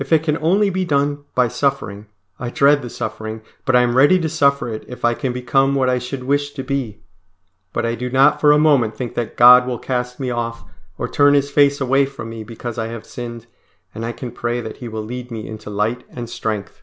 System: none